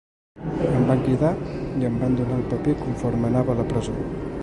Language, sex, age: Catalan, male, 19-29